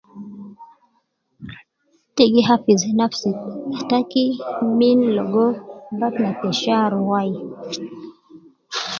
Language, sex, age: Nubi, female, 30-39